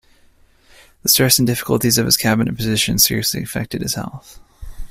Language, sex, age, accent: English, male, 19-29, United States English